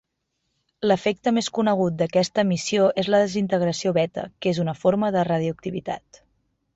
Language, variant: Catalan, Central